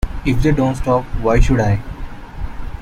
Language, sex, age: English, male, 19-29